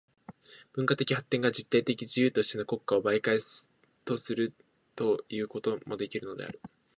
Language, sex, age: Japanese, male, 19-29